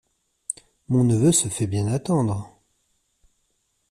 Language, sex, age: French, male, 30-39